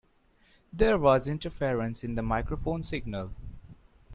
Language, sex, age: English, male, 19-29